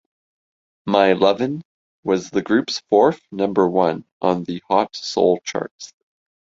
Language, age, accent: English, 30-39, Canadian English